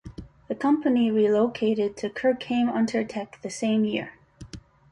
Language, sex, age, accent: English, female, 19-29, United States English